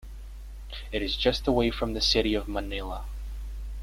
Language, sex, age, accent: English, male, under 19, Canadian English